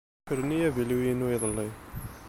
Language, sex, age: Kabyle, male, 30-39